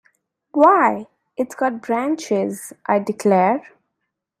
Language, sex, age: English, female, 19-29